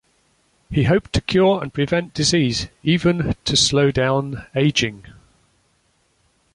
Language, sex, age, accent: English, male, 50-59, England English